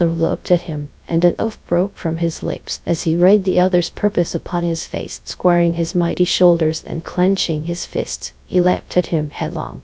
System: TTS, GradTTS